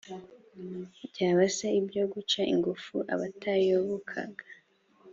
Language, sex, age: Kinyarwanda, female, 19-29